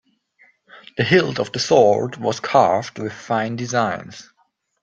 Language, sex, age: English, male, 19-29